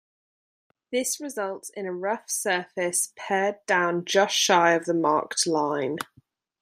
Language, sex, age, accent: English, female, 19-29, England English